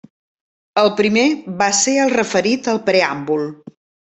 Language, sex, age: Catalan, female, 50-59